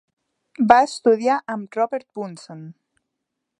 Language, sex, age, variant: Catalan, female, 30-39, Central